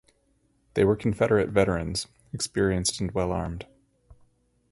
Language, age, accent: English, 30-39, Canadian English